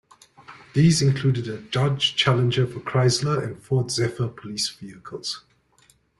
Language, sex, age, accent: English, male, 40-49, Southern African (South Africa, Zimbabwe, Namibia)